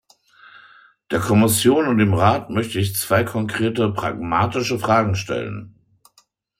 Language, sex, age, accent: German, male, 50-59, Deutschland Deutsch